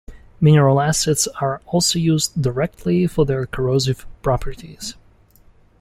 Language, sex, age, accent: English, male, 19-29, United States English